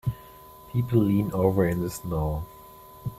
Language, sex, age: English, male, 30-39